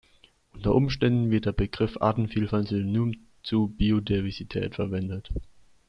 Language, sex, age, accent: German, male, 19-29, Deutschland Deutsch